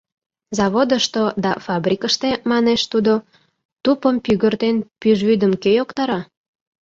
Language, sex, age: Mari, female, 19-29